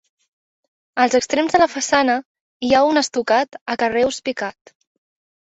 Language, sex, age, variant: Catalan, female, 19-29, Central